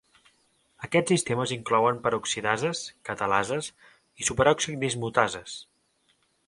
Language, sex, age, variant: Catalan, male, 19-29, Central